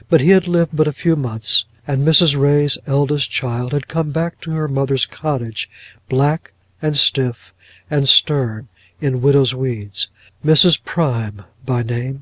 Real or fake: real